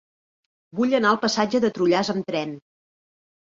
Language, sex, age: Catalan, female, 40-49